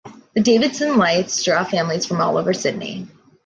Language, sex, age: English, female, 30-39